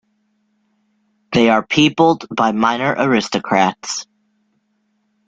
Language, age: English, 19-29